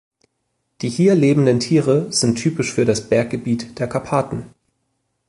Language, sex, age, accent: German, male, 19-29, Deutschland Deutsch